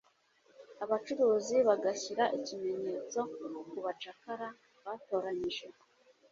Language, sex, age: Kinyarwanda, female, 30-39